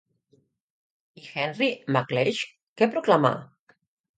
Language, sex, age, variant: Catalan, female, 50-59, Central